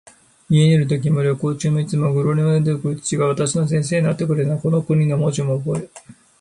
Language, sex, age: Japanese, male, 50-59